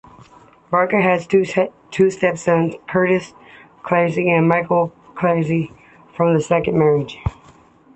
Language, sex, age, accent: English, female, 30-39, United States English